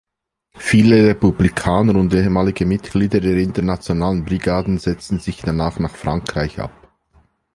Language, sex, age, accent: German, male, 40-49, Schweizerdeutsch